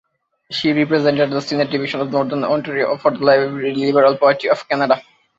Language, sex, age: English, male, 19-29